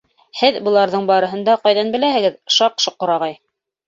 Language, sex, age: Bashkir, female, 40-49